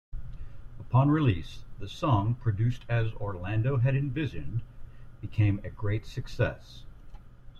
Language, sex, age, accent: English, male, 50-59, United States English